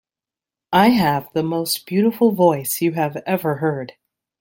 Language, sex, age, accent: English, female, 30-39, United States English